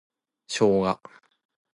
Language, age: Japanese, 19-29